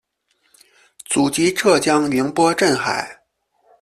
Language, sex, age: Chinese, male, 30-39